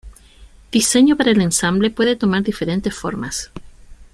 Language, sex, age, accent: Spanish, female, 19-29, Chileno: Chile, Cuyo